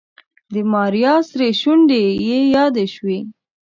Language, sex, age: Pashto, female, under 19